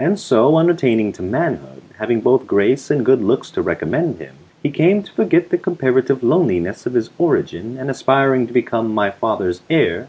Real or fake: real